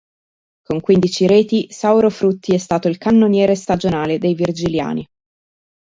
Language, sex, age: Italian, female, 30-39